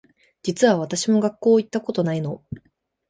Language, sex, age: Japanese, female, 19-29